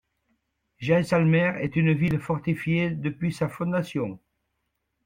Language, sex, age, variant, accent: French, male, 70-79, Français d'Amérique du Nord, Français du Canada